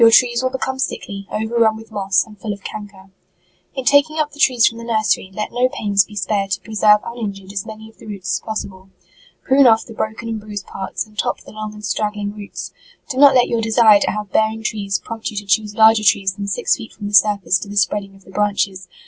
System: none